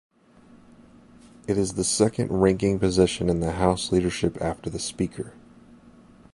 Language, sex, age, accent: English, male, 19-29, United States English